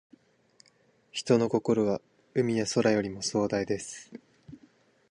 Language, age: Japanese, 19-29